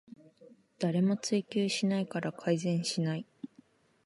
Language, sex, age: Japanese, female, 19-29